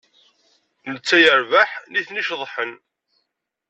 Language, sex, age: Kabyle, male, 40-49